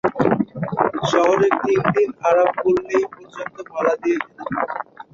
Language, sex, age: Bengali, male, 19-29